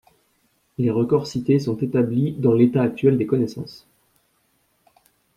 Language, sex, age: French, male, 30-39